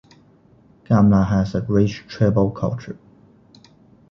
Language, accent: English, United States English